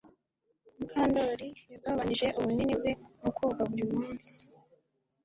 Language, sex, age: Kinyarwanda, female, 19-29